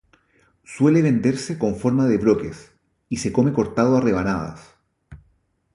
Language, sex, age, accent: Spanish, male, 40-49, Chileno: Chile, Cuyo